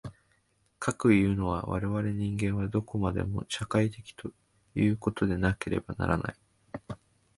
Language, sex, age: Japanese, male, 19-29